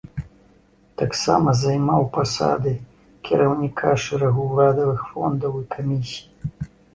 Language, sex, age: Belarusian, male, 50-59